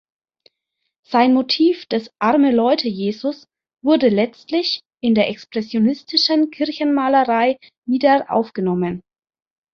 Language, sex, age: German, female, 30-39